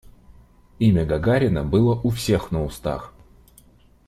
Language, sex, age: Russian, male, 19-29